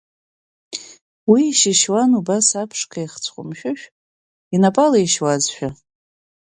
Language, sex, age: Abkhazian, female, 30-39